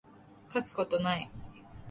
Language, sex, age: Japanese, female, under 19